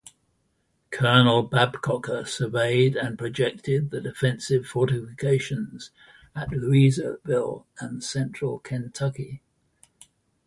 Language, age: English, 80-89